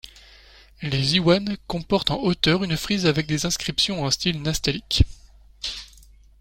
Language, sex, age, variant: French, male, 40-49, Français de métropole